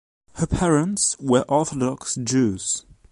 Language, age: English, under 19